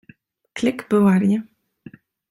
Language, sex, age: Western Frisian, female, 30-39